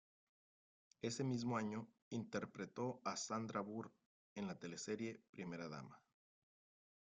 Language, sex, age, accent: Spanish, male, 30-39, México